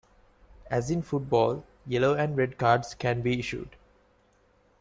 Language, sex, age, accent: English, male, 19-29, United States English